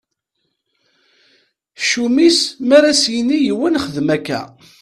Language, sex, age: Kabyle, male, 30-39